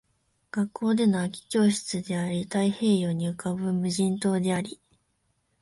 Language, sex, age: Japanese, female, 19-29